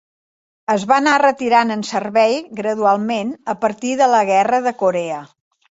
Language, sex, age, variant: Catalan, female, 60-69, Central